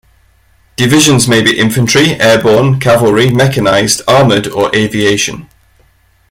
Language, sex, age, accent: English, male, 30-39, England English